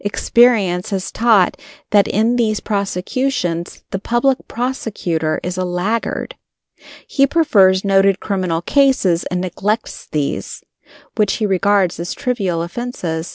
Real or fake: real